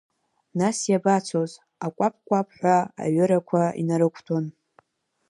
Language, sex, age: Abkhazian, female, under 19